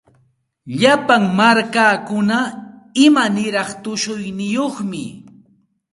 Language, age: Santa Ana de Tusi Pasco Quechua, 40-49